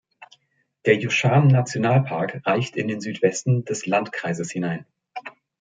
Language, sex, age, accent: German, male, 40-49, Deutschland Deutsch